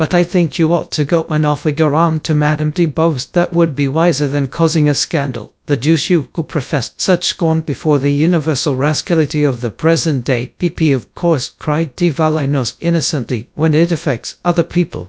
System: TTS, GradTTS